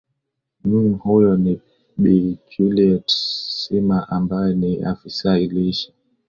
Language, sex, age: Swahili, male, 19-29